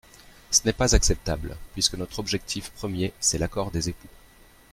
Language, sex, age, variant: French, male, 30-39, Français de métropole